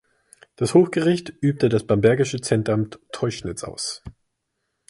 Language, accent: German, Deutschland Deutsch